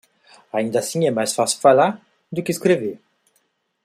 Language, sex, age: Portuguese, male, 40-49